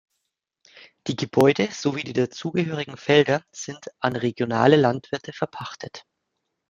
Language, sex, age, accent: German, male, 30-39, Deutschland Deutsch